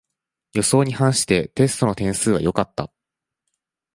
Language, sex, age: Japanese, male, 19-29